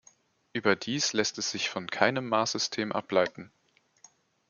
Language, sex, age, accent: German, male, 19-29, Deutschland Deutsch